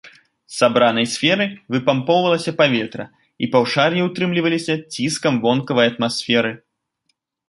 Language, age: Belarusian, 19-29